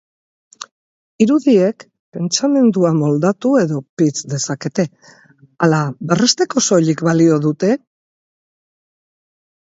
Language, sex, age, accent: Basque, female, 60-69, Mendebalekoa (Araba, Bizkaia, Gipuzkoako mendebaleko herri batzuk)